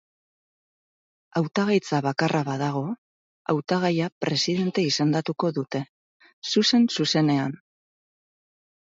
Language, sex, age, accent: Basque, female, 30-39, Mendebalekoa (Araba, Bizkaia, Gipuzkoako mendebaleko herri batzuk)